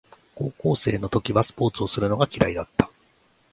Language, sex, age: Japanese, male, 40-49